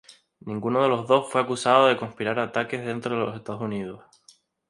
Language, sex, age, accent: Spanish, male, 19-29, España: Islas Canarias